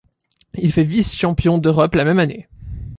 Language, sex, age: French, male, under 19